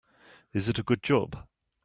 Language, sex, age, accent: English, male, 50-59, England English